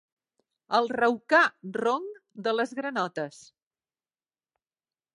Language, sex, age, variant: Catalan, female, 60-69, Central